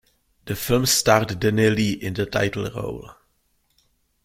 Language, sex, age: English, male, 19-29